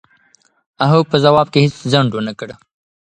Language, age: Pashto, 19-29